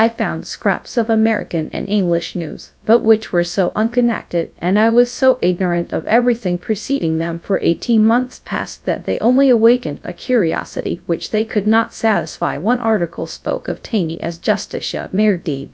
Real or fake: fake